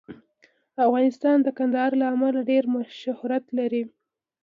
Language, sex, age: Pashto, female, 19-29